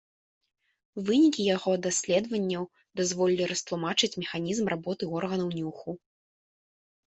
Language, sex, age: Belarusian, female, 19-29